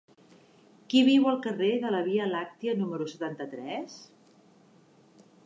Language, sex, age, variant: Catalan, female, 50-59, Central